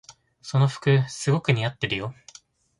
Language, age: Japanese, 19-29